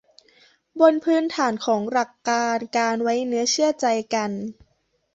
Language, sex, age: Thai, female, under 19